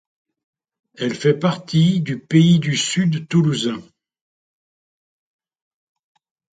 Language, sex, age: French, male, 70-79